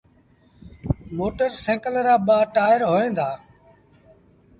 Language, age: Sindhi Bhil, 40-49